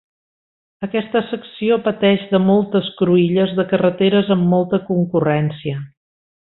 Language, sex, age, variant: Catalan, female, 60-69, Central